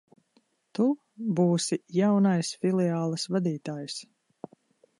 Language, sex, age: Latvian, female, 30-39